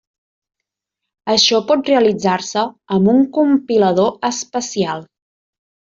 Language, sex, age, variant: Catalan, female, 30-39, Central